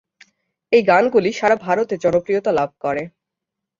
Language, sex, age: Bengali, female, 19-29